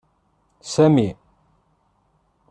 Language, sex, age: Kabyle, male, 19-29